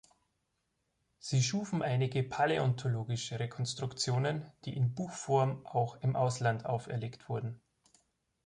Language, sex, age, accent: German, male, 19-29, Österreichisches Deutsch